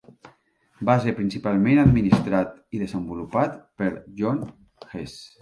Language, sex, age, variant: Catalan, male, 40-49, Central